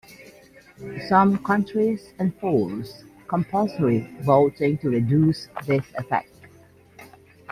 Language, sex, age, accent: English, female, 50-59, United States English